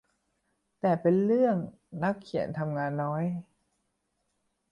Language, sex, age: Thai, male, 19-29